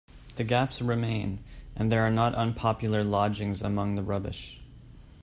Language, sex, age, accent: English, male, 30-39, Canadian English